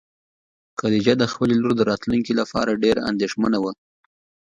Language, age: Pashto, 19-29